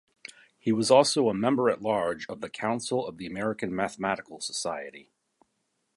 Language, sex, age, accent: English, male, 50-59, United States English